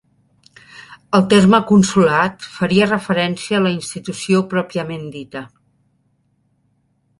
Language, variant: Catalan, Central